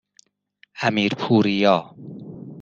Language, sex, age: Persian, male, 50-59